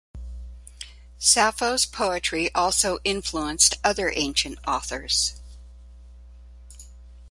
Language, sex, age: English, female, 60-69